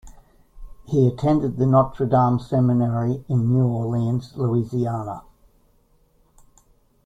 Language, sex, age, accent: English, male, 70-79, Australian English